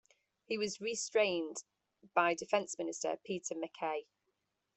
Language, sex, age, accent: English, female, 30-39, England English